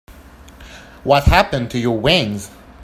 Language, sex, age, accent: English, male, 19-29, Canadian English